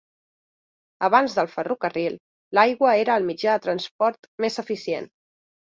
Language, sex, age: Catalan, female, 30-39